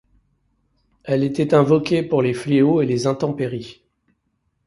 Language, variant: French, Français de métropole